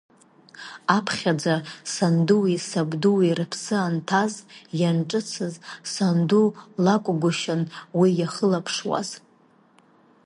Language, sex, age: Abkhazian, female, 30-39